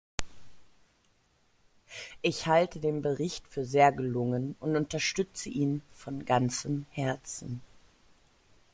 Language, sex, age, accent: German, female, 30-39, Deutschland Deutsch